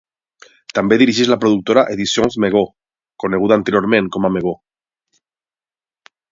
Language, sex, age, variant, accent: Catalan, male, 40-49, Valencià septentrional, valencià